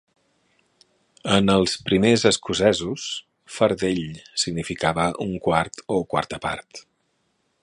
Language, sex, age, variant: Catalan, male, 40-49, Central